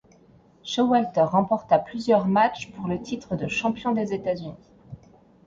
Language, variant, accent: French, Français de métropole, Parisien